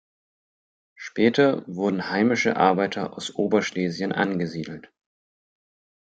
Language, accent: German, Deutschland Deutsch; Hochdeutsch